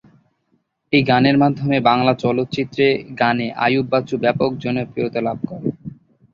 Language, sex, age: Bengali, male, 19-29